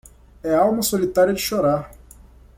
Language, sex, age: Portuguese, male, 19-29